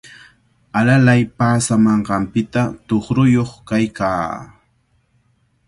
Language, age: Cajatambo North Lima Quechua, 19-29